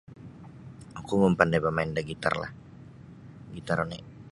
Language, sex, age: Sabah Bisaya, male, 19-29